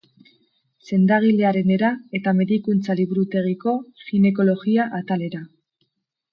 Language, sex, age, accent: Basque, female, 19-29, Mendebalekoa (Araba, Bizkaia, Gipuzkoako mendebaleko herri batzuk)